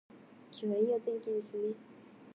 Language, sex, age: Japanese, female, 19-29